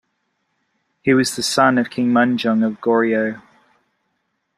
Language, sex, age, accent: English, male, 19-29, Australian English